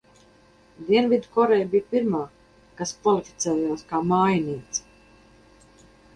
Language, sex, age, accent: Latvian, female, 50-59, Kurzeme